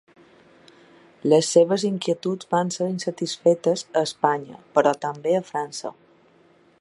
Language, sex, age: Catalan, female, 40-49